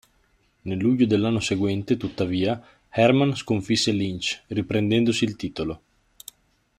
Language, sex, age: Italian, male, 19-29